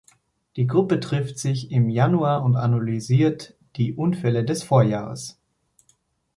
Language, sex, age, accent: German, male, 19-29, Österreichisches Deutsch